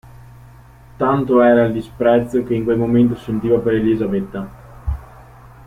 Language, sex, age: Italian, male, 19-29